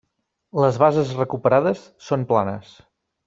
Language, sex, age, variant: Catalan, male, 30-39, Nord-Occidental